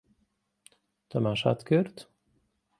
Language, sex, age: Central Kurdish, male, 19-29